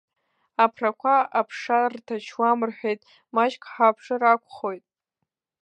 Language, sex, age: Abkhazian, female, under 19